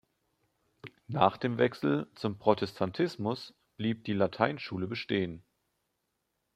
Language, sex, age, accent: German, male, 19-29, Deutschland Deutsch